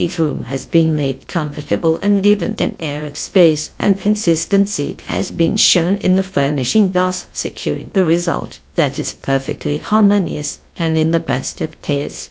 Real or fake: fake